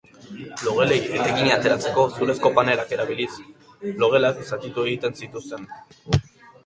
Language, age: Basque, under 19